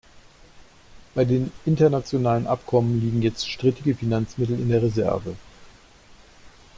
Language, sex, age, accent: German, male, 40-49, Deutschland Deutsch